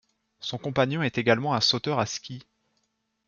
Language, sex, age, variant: French, male, 19-29, Français de métropole